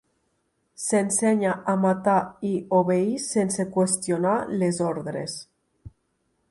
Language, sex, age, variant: Catalan, female, 19-29, Nord-Occidental